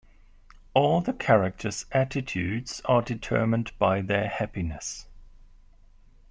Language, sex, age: English, male, 40-49